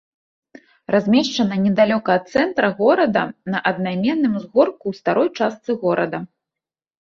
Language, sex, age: Belarusian, female, 30-39